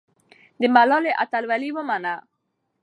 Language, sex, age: Pashto, female, under 19